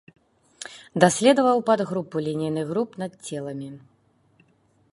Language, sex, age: Belarusian, female, 30-39